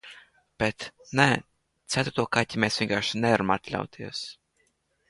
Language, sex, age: Latvian, male, under 19